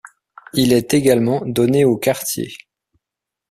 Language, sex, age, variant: French, male, 30-39, Français de métropole